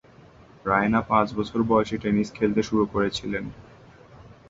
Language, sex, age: Bengali, male, 19-29